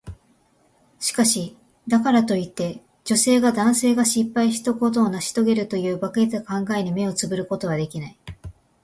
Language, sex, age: Japanese, female, 19-29